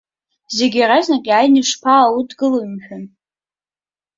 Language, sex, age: Abkhazian, female, under 19